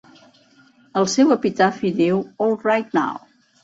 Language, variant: Catalan, Central